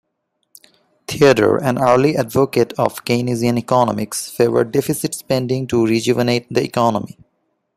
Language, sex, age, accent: English, male, 19-29, India and South Asia (India, Pakistan, Sri Lanka)